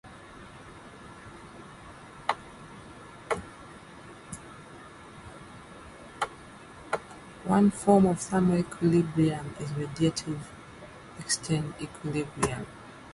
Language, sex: English, female